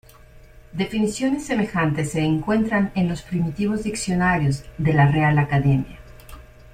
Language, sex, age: Spanish, female, 40-49